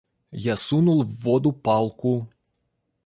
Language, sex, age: Russian, male, 30-39